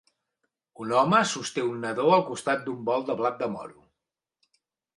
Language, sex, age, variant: Catalan, male, 60-69, Central